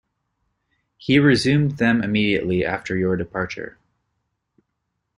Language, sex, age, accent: English, male, 30-39, United States English